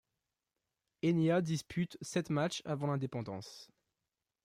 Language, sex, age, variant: French, male, under 19, Français de métropole